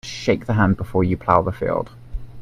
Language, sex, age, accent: English, male, 19-29, England English